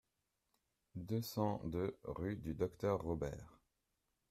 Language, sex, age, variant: French, male, 30-39, Français de métropole